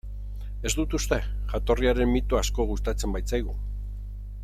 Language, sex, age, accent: Basque, male, 50-59, Erdialdekoa edo Nafarra (Gipuzkoa, Nafarroa)